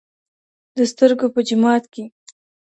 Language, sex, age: Pashto, female, under 19